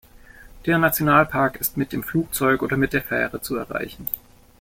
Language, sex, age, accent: German, male, 19-29, Deutschland Deutsch